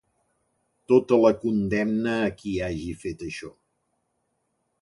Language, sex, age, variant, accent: Catalan, male, 60-69, Central, central